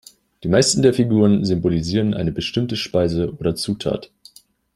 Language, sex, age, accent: German, male, 19-29, Deutschland Deutsch